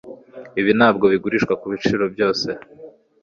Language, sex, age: Kinyarwanda, male, 19-29